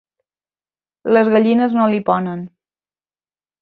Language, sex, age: Catalan, female, 30-39